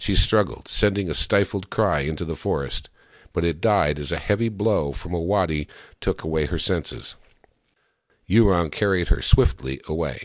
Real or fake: real